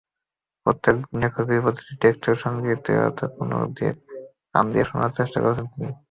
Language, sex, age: Bengali, male, 19-29